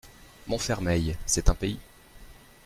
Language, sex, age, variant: French, male, 30-39, Français de métropole